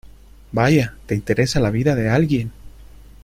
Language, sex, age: Spanish, male, 30-39